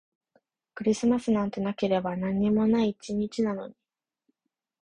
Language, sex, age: Japanese, female, 19-29